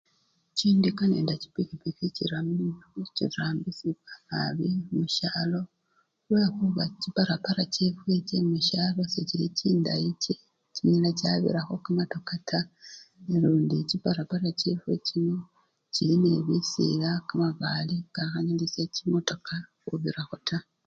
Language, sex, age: Luyia, female, 30-39